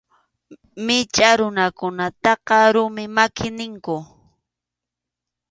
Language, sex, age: Arequipa-La Unión Quechua, female, 30-39